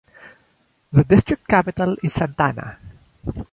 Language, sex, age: English, male, 40-49